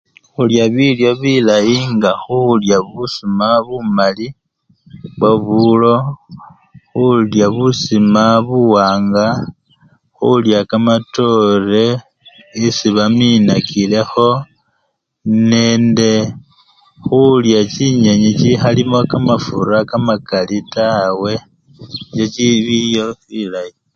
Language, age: Luyia, 40-49